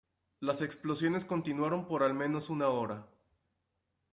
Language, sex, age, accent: Spanish, male, 19-29, México